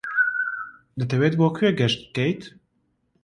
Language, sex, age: Central Kurdish, male, 19-29